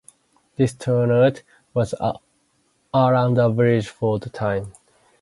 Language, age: English, 19-29